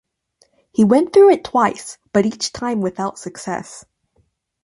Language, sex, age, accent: English, female, 19-29, United States English